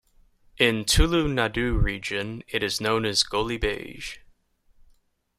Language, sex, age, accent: English, male, 19-29, United States English